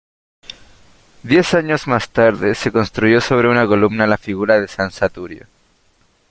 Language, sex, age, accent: Spanish, male, under 19, Chileno: Chile, Cuyo